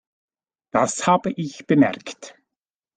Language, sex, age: German, male, 60-69